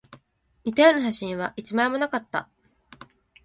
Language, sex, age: Japanese, female, 19-29